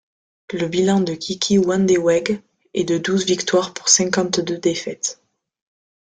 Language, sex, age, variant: French, female, under 19, Français de métropole